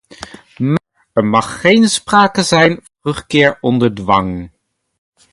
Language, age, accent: Dutch, 19-29, Nederlands Nederlands